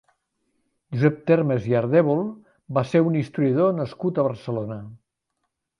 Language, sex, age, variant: Catalan, male, 70-79, Central